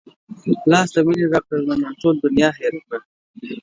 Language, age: Pashto, 19-29